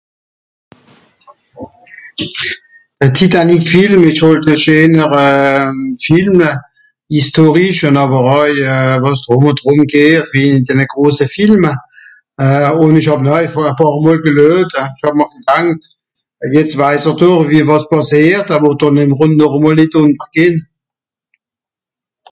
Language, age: Swiss German, 60-69